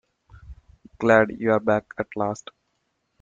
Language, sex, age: English, male, 30-39